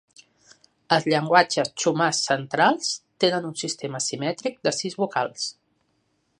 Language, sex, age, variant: Catalan, female, 50-59, Nord-Occidental